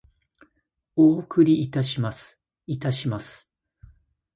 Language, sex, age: Japanese, male, 30-39